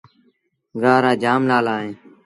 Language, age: Sindhi Bhil, 19-29